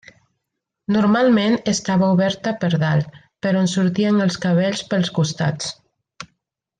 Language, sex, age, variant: Catalan, female, 30-39, Central